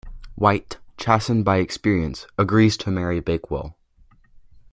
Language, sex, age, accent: English, male, under 19, United States English